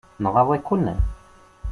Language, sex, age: Kabyle, male, 19-29